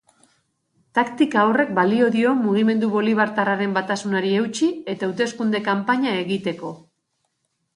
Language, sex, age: Basque, female, 40-49